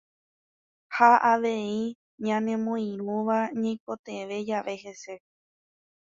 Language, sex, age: Guarani, female, 19-29